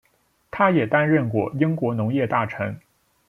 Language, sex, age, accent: Chinese, male, 19-29, 出生地：山东省